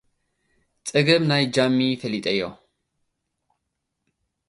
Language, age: Tigrinya, 19-29